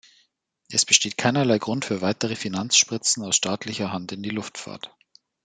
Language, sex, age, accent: German, male, 19-29, Deutschland Deutsch